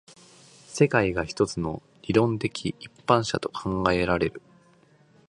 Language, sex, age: Japanese, male, 30-39